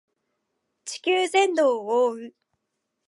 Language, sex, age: Japanese, female, 19-29